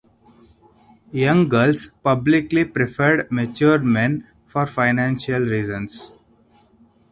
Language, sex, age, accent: English, male, 19-29, India and South Asia (India, Pakistan, Sri Lanka)